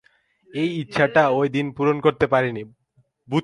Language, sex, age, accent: Bengali, male, 19-29, প্রমিত; চলিত